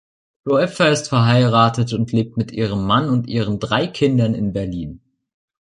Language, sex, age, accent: German, male, under 19, Deutschland Deutsch